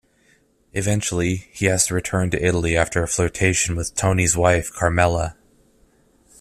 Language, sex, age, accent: English, male, 30-39, Canadian English